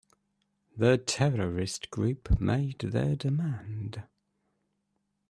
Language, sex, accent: English, male, England English